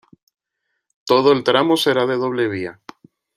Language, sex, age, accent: Spanish, male, 30-39, España: Islas Canarias